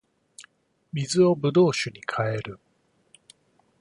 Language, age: Japanese, 50-59